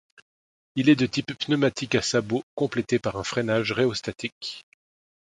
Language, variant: French, Français de métropole